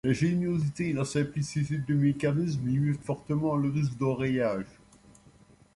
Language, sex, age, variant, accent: French, male, 70-79, Français d'Europe, Français de Belgique